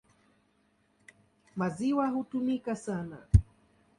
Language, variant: Swahili, Kiswahili cha Bara ya Tanzania